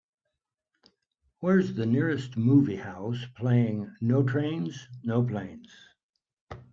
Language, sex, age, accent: English, male, 60-69, United States English